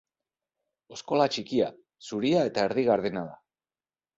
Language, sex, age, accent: Basque, male, 30-39, Mendebalekoa (Araba, Bizkaia, Gipuzkoako mendebaleko herri batzuk)